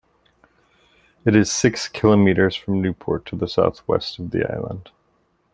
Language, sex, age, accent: English, male, 30-39, United States English